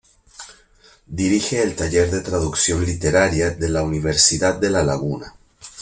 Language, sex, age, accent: Spanish, male, 40-49, Caribe: Cuba, Venezuela, Puerto Rico, República Dominicana, Panamá, Colombia caribeña, México caribeño, Costa del golfo de México